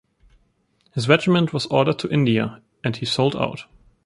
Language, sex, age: English, male, under 19